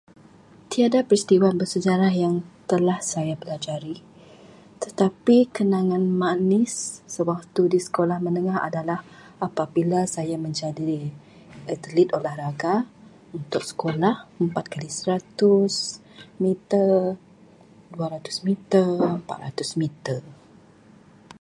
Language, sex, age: Malay, female, 40-49